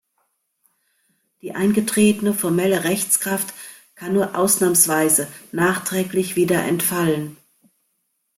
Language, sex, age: German, female, 50-59